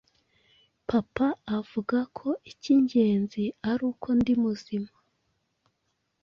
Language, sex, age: Kinyarwanda, female, 30-39